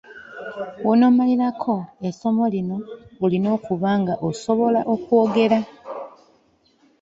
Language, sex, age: Ganda, female, 19-29